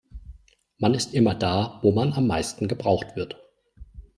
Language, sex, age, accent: German, male, 40-49, Deutschland Deutsch